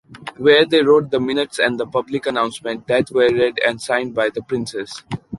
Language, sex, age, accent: English, male, 19-29, India and South Asia (India, Pakistan, Sri Lanka)